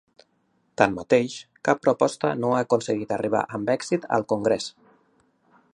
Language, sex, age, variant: Catalan, male, 40-49, Nord-Occidental